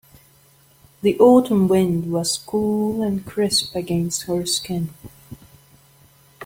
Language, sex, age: English, female, 30-39